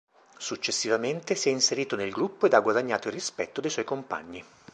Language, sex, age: Italian, male, 50-59